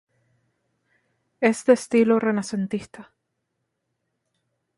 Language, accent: Spanish, España: Islas Canarias